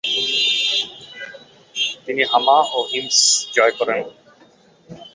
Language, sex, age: Bengali, male, 19-29